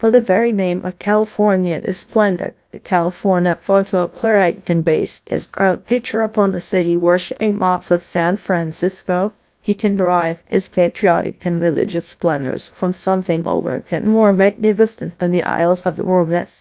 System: TTS, GlowTTS